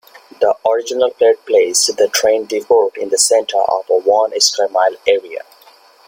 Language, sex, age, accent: English, male, 19-29, India and South Asia (India, Pakistan, Sri Lanka)